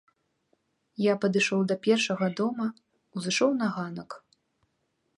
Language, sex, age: Belarusian, female, 19-29